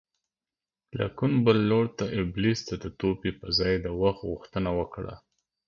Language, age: Pashto, 30-39